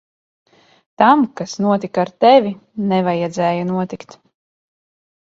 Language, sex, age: Latvian, female, 30-39